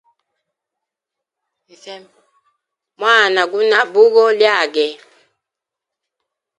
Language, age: Hemba, 19-29